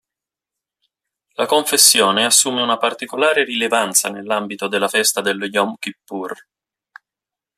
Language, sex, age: Italian, male, 50-59